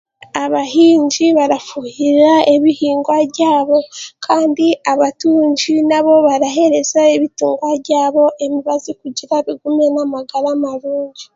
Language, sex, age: Chiga, female, 19-29